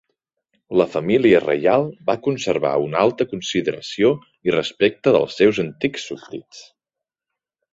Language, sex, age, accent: Catalan, male, 30-39, central; nord-occidental; septentrional